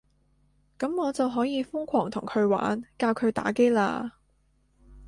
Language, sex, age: Cantonese, female, 19-29